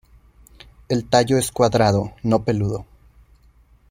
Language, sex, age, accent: Spanish, male, 19-29, México